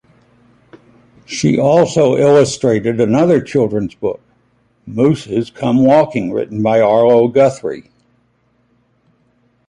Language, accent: English, United States English